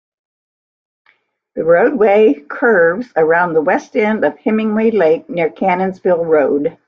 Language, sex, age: English, female, 60-69